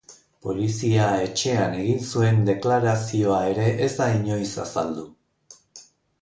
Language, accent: Basque, Erdialdekoa edo Nafarra (Gipuzkoa, Nafarroa)